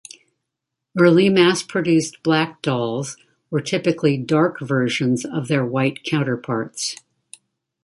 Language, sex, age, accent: English, female, 60-69, United States English